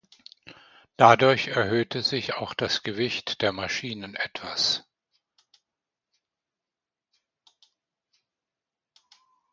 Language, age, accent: German, 70-79, Deutschland Deutsch